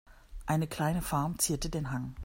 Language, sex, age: German, female, 40-49